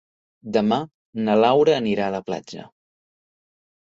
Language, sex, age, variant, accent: Catalan, male, 19-29, Central, central